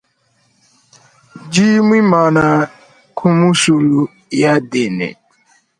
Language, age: Luba-Lulua, 30-39